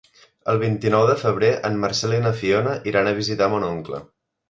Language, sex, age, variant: Catalan, male, 19-29, Central